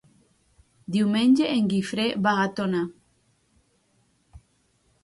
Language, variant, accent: Catalan, Central, central